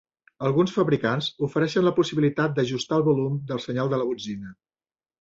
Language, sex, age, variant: Catalan, male, 60-69, Central